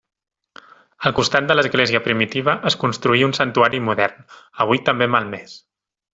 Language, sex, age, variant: Catalan, male, 30-39, Central